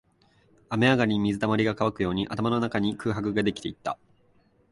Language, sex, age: Japanese, male, 19-29